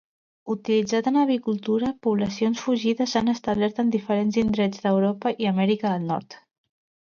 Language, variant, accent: Catalan, Central, central